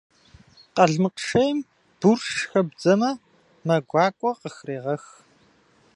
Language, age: Kabardian, 40-49